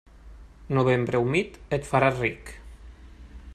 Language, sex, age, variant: Catalan, male, 19-29, Nord-Occidental